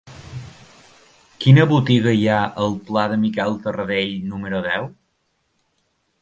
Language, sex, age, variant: Catalan, male, 19-29, Balear